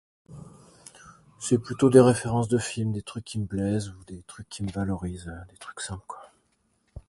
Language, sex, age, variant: French, male, 30-39, Français de métropole